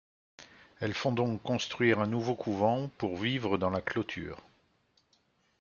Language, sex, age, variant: French, male, 60-69, Français de métropole